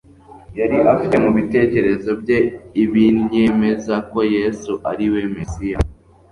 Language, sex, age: Kinyarwanda, male, under 19